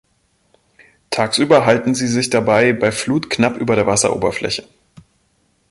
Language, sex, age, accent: German, male, 30-39, Deutschland Deutsch